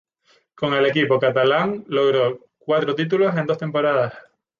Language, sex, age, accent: Spanish, male, 19-29, España: Islas Canarias